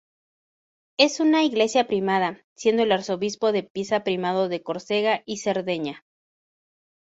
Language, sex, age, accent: Spanish, female, 19-29, México